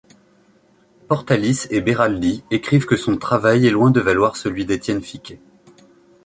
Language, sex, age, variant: French, male, 40-49, Français de métropole